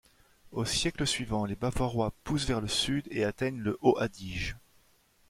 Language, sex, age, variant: French, male, 30-39, Français de métropole